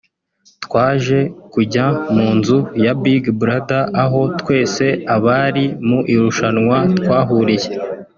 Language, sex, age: Kinyarwanda, male, 19-29